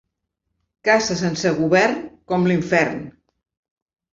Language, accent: Catalan, Barceloní